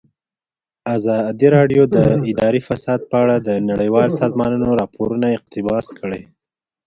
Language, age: Pashto, 19-29